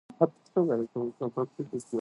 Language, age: Japanese, under 19